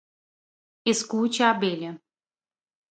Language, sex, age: Portuguese, female, 30-39